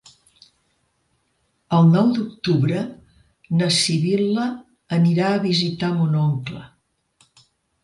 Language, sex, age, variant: Catalan, female, 60-69, Central